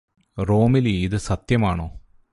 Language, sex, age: Malayalam, male, 40-49